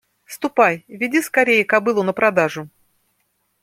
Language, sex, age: Russian, female, 50-59